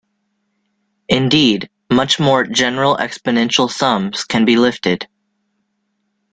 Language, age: English, 19-29